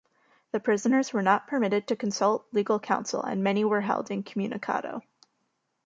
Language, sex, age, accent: English, female, 19-29, United States English